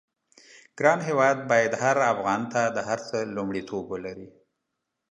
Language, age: Pashto, 50-59